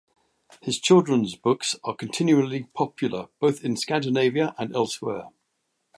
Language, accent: English, England English